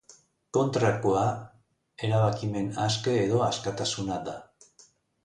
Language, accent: Basque, Erdialdekoa edo Nafarra (Gipuzkoa, Nafarroa)